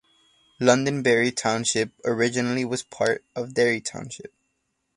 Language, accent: English, United States English